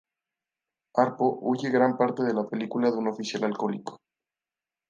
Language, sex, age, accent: Spanish, male, 19-29, México